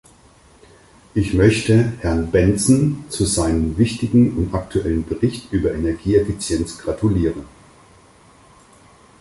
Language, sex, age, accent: German, male, 50-59, Deutschland Deutsch